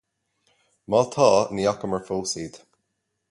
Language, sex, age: Irish, male, 40-49